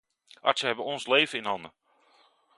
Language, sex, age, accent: Dutch, male, 40-49, Nederlands Nederlands